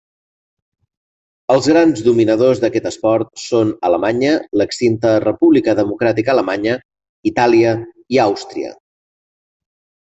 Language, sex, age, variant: Catalan, male, 40-49, Central